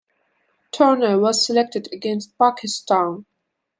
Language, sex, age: English, female, 19-29